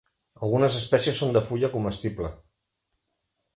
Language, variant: Catalan, Central